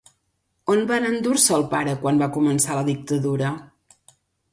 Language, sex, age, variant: Catalan, female, 40-49, Septentrional